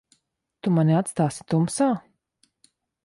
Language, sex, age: Latvian, female, 30-39